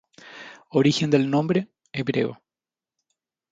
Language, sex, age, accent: Spanish, male, 30-39, Chileno: Chile, Cuyo